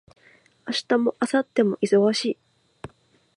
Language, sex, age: Japanese, female, 19-29